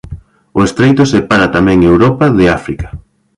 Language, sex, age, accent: Galician, male, 19-29, Normativo (estándar)